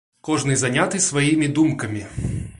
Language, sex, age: Belarusian, male, 19-29